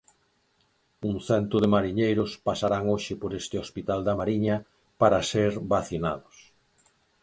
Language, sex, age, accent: Galician, male, 50-59, Oriental (común en zona oriental)